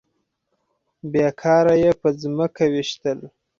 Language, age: Pashto, 19-29